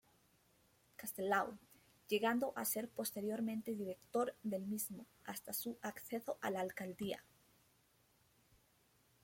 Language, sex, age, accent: Spanish, female, 19-29, Andino-Pacífico: Colombia, Perú, Ecuador, oeste de Bolivia y Venezuela andina